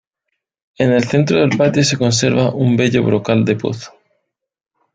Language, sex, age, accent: Spanish, male, 40-49, España: Sur peninsular (Andalucia, Extremadura, Murcia)